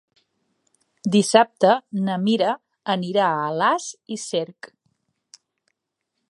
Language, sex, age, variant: Catalan, female, 40-49, Central